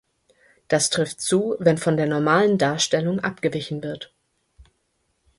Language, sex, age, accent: German, female, 30-39, Deutschland Deutsch